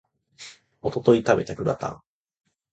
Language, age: Japanese, 19-29